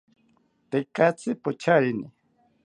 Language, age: South Ucayali Ashéninka, 60-69